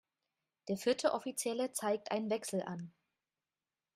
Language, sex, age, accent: German, female, 19-29, Deutschland Deutsch